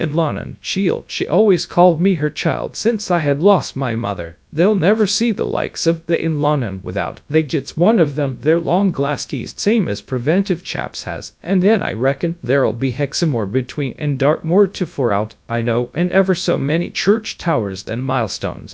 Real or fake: fake